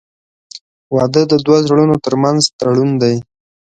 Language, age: Pashto, 19-29